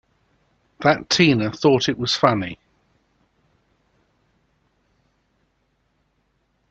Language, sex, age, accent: English, male, 70-79, England English